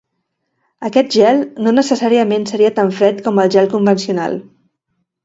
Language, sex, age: Catalan, female, 40-49